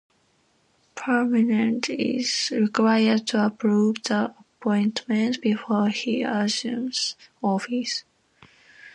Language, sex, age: English, female, 19-29